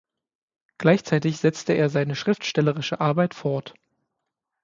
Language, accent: German, Deutschland Deutsch